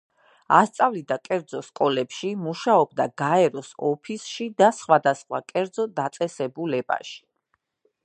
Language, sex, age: Georgian, female, 30-39